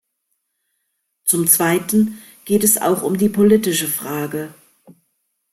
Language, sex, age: German, female, 50-59